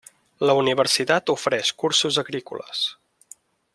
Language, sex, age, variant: Catalan, male, 19-29, Central